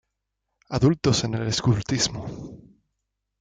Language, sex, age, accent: Spanish, male, 19-29, España: Sur peninsular (Andalucia, Extremadura, Murcia)